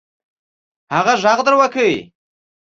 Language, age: Pashto, 19-29